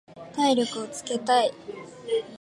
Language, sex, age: Japanese, female, 19-29